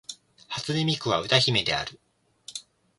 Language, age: Japanese, 19-29